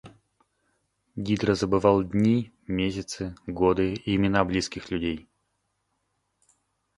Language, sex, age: Russian, male, 30-39